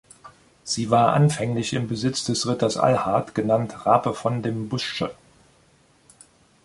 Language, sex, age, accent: German, male, 50-59, Deutschland Deutsch